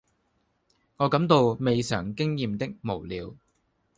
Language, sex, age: Cantonese, male, 19-29